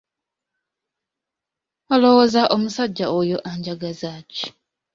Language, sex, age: Ganda, female, 19-29